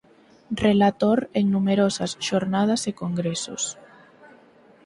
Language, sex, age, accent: Galician, female, under 19, Normativo (estándar)